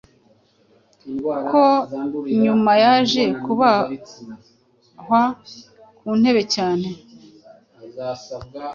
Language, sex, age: Kinyarwanda, female, 50-59